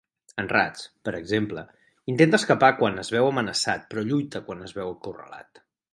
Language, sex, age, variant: Catalan, male, 40-49, Central